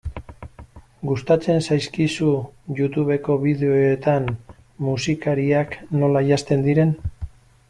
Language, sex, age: Basque, male, 60-69